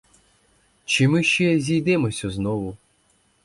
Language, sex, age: Ukrainian, male, 19-29